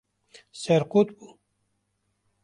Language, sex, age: Kurdish, male, 50-59